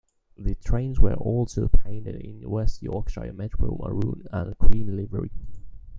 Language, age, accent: English, 19-29, England English